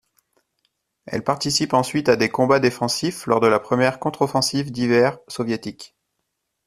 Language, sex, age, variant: French, male, 30-39, Français de métropole